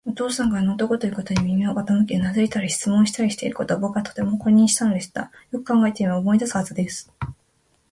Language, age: Japanese, 19-29